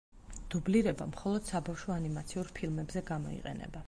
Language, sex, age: Georgian, female, 40-49